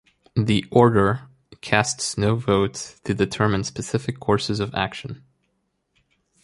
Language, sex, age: English, male, 19-29